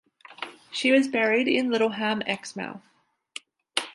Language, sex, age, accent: English, female, 19-29, Australian English